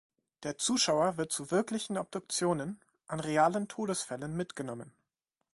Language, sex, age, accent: German, male, 19-29, Deutschland Deutsch